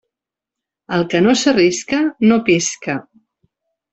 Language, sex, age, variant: Catalan, female, 40-49, Central